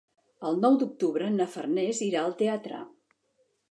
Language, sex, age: Catalan, female, 60-69